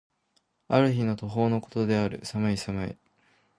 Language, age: Japanese, under 19